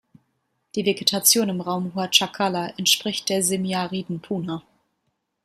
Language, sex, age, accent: German, female, 30-39, Deutschland Deutsch